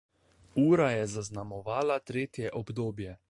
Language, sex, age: Slovenian, male, 19-29